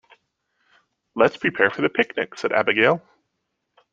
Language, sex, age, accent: English, male, 30-39, United States English